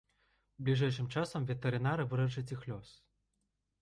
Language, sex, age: Belarusian, male, 19-29